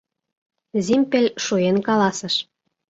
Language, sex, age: Mari, female, 19-29